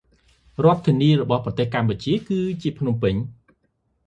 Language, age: Khmer, 30-39